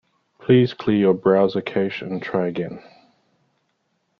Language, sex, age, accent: English, male, 30-39, Australian English